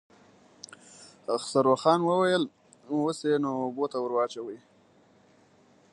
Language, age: Pashto, 19-29